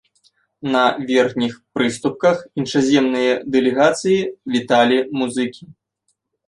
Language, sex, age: Belarusian, male, 19-29